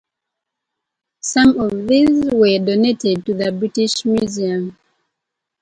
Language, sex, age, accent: English, female, 19-29, United States English